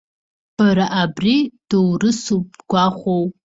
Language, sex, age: Abkhazian, female, under 19